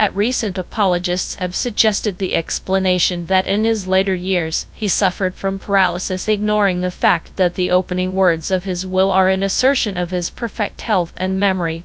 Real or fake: fake